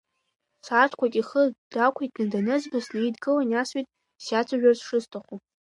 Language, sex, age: Abkhazian, female, 19-29